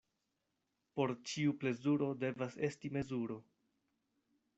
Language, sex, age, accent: Esperanto, male, 19-29, Internacia